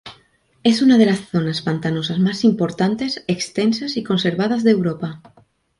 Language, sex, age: Spanish, female, 19-29